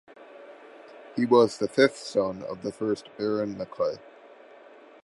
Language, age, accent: English, 19-29, United States English